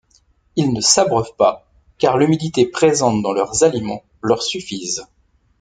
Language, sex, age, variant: French, male, 40-49, Français de métropole